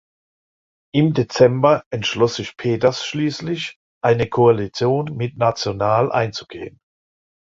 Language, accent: German, Deutschland Deutsch